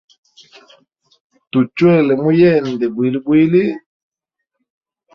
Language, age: Hemba, 40-49